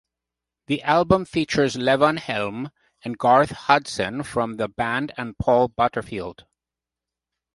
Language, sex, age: English, male, 50-59